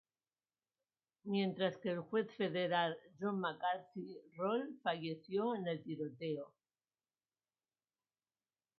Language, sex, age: Spanish, female, 50-59